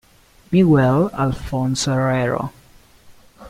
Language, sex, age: Italian, male, 19-29